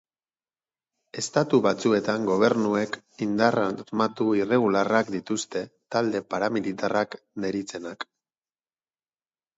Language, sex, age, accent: Basque, male, 30-39, Batua